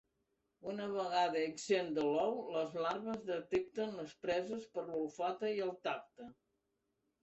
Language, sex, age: Catalan, female, 70-79